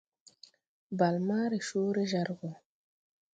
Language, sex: Tupuri, female